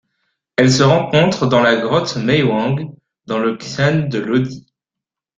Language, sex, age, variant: French, male, 19-29, Français de métropole